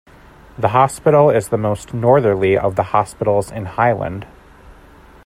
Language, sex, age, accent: English, male, 19-29, United States English